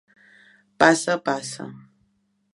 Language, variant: Catalan, Balear